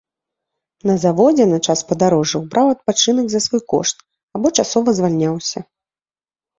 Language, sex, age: Belarusian, female, 30-39